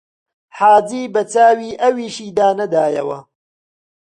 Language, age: Central Kurdish, 30-39